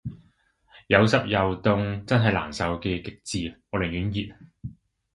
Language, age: Cantonese, 30-39